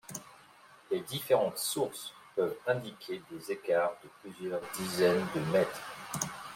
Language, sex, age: French, male, 30-39